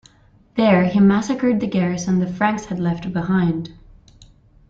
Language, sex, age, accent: English, female, 19-29, United States English